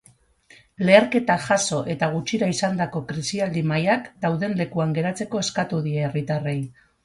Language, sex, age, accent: Basque, female, 40-49, Mendebalekoa (Araba, Bizkaia, Gipuzkoako mendebaleko herri batzuk)